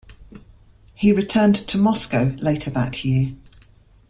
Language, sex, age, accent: English, female, 50-59, England English